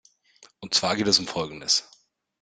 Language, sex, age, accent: German, male, 30-39, Deutschland Deutsch